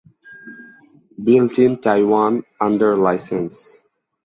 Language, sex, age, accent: English, male, 19-29, United States English